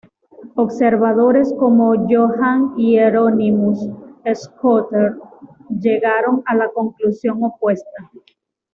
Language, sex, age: Spanish, female, 30-39